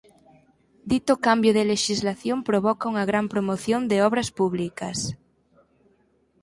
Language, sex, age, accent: Galician, female, 19-29, Normativo (estándar)